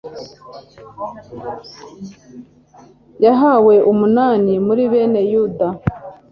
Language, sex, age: Kinyarwanda, female, 40-49